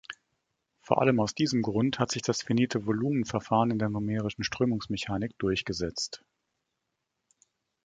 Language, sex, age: German, male, 50-59